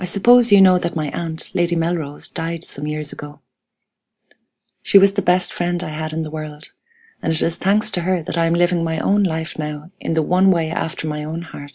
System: none